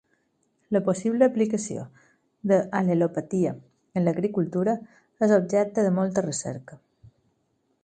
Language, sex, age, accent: Catalan, female, 40-49, mallorquí